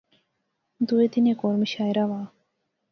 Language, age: Pahari-Potwari, 19-29